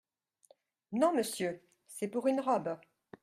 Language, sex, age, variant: French, female, 50-59, Français de métropole